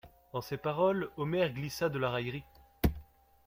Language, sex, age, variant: French, male, 19-29, Français de métropole